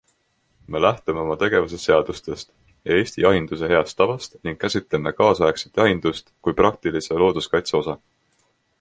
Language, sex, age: Estonian, male, 19-29